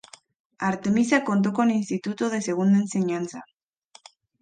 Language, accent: Spanish, México